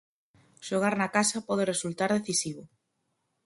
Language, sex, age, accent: Galician, female, 19-29, Normativo (estándar)